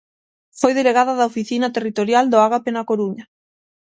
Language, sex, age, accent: Galician, female, 19-29, Oriental (común en zona oriental); Normativo (estándar)